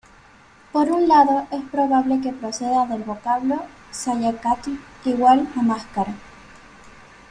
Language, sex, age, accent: Spanish, female, 19-29, Rioplatense: Argentina, Uruguay, este de Bolivia, Paraguay